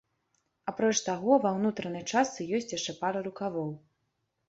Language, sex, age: Belarusian, female, 19-29